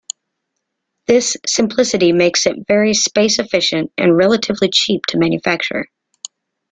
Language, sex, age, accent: English, female, 30-39, United States English